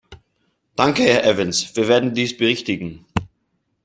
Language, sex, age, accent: German, male, 19-29, Österreichisches Deutsch